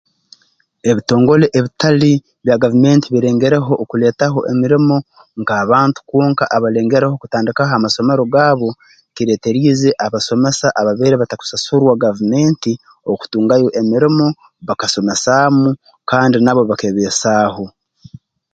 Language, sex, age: Tooro, male, 40-49